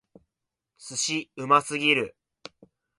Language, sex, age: Japanese, male, 19-29